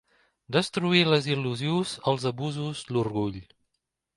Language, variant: Catalan, Septentrional